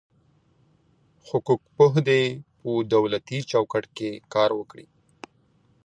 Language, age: Pashto, 30-39